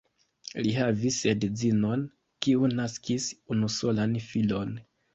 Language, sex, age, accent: Esperanto, male, 19-29, Internacia